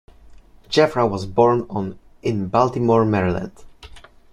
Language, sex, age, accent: English, male, under 19, United States English